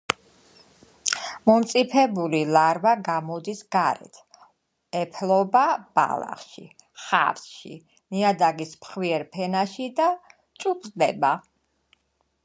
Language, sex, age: Georgian, female, 19-29